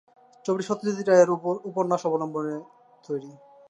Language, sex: Bengali, male